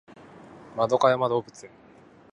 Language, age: Japanese, 30-39